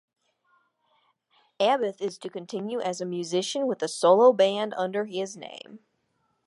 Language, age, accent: English, under 19, United States English